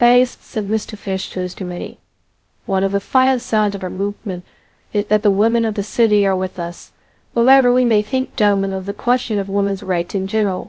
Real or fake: fake